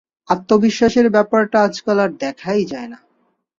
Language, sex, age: Bengali, male, 19-29